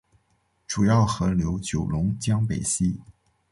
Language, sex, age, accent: Chinese, male, under 19, 出生地：黑龙江省